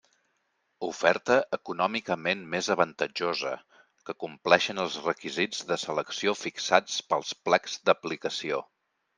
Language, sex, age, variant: Catalan, male, 40-49, Central